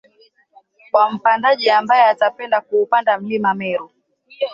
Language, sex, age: Swahili, female, 19-29